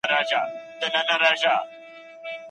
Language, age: Pashto, 30-39